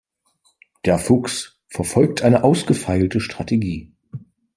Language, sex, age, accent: German, male, 40-49, Deutschland Deutsch